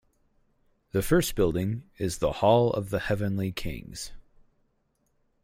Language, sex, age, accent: English, male, 19-29, United States English